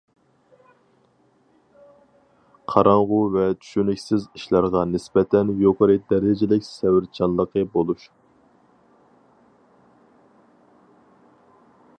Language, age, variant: Uyghur, 30-39, ئۇيغۇر تىلى